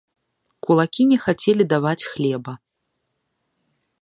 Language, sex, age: Belarusian, female, 30-39